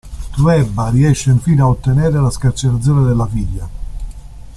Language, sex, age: Italian, male, 60-69